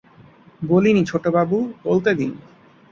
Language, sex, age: Bengali, male, 19-29